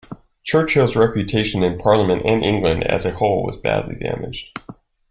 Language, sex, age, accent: English, male, 40-49, United States English